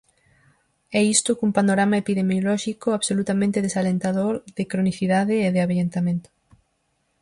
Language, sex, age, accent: Galician, female, 19-29, Oriental (común en zona oriental)